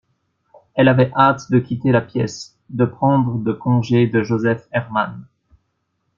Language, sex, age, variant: French, male, 19-29, Français de métropole